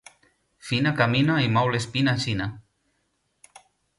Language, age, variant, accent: Catalan, 30-39, Valencià meridional, valencià